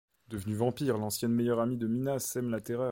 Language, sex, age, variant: French, male, 19-29, Français de métropole